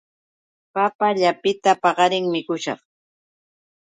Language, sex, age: Yauyos Quechua, female, 60-69